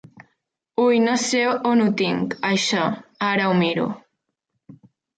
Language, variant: Catalan, Central